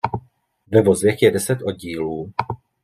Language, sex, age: Czech, male, 30-39